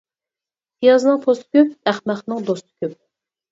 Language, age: Uyghur, 30-39